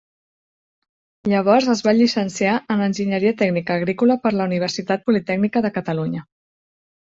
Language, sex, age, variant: Catalan, female, 30-39, Central